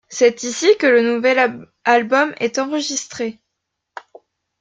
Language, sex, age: French, female, 19-29